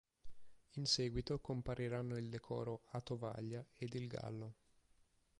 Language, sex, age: Italian, male, 30-39